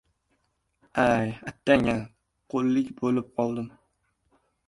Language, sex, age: Uzbek, male, under 19